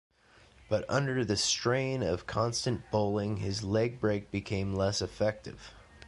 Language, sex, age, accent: English, male, 30-39, United States English